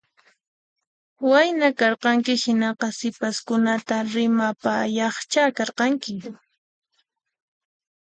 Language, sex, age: Puno Quechua, female, 19-29